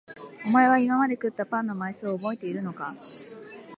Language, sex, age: Japanese, female, 19-29